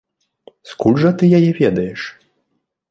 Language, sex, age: Belarusian, male, 30-39